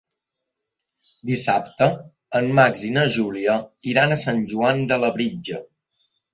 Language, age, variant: Catalan, 19-29, Balear